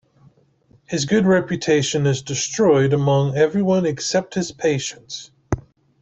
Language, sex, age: English, male, 50-59